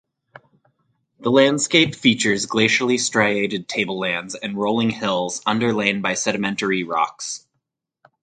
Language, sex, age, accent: English, male, 30-39, United States English